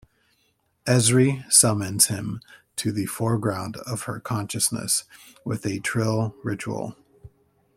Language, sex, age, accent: English, male, 30-39, United States English